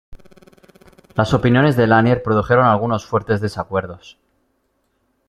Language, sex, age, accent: Spanish, male, 30-39, España: Norte peninsular (Asturias, Castilla y León, Cantabria, País Vasco, Navarra, Aragón, La Rioja, Guadalajara, Cuenca)